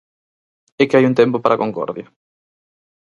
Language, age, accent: Galician, 19-29, Normativo (estándar)